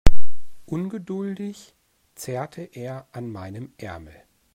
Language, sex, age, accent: German, male, 40-49, Deutschland Deutsch